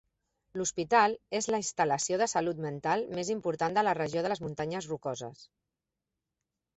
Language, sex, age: Catalan, female, 40-49